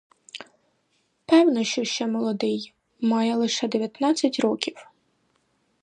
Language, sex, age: Ukrainian, female, 19-29